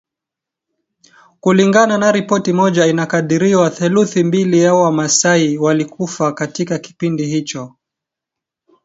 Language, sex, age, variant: Swahili, male, 19-29, Kiswahili cha Bara ya Kenya